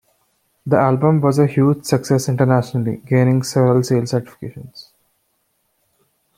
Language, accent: English, India and South Asia (India, Pakistan, Sri Lanka)